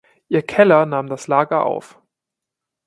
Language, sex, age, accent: German, male, 19-29, Deutschland Deutsch